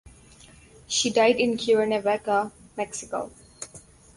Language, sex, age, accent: English, female, under 19, India and South Asia (India, Pakistan, Sri Lanka)